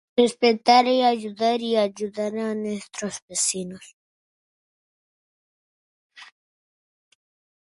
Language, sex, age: Spanish, female, 40-49